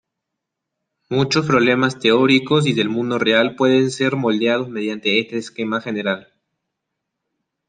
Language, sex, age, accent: Spanish, male, 19-29, Andino-Pacífico: Colombia, Perú, Ecuador, oeste de Bolivia y Venezuela andina